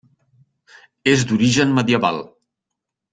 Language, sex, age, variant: Catalan, male, 50-59, Central